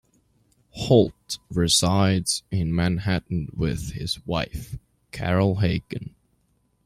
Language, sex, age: English, male, 19-29